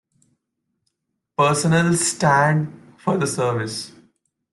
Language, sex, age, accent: English, male, 19-29, India and South Asia (India, Pakistan, Sri Lanka)